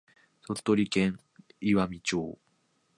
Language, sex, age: Japanese, male, 19-29